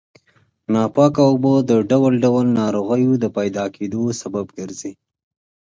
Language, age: Pashto, 19-29